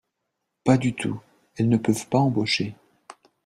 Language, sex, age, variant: French, male, 40-49, Français de métropole